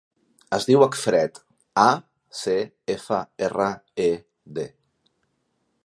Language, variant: Catalan, Central